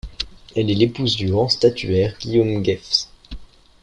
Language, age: French, under 19